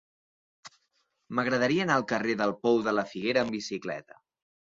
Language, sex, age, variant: Catalan, male, 19-29, Central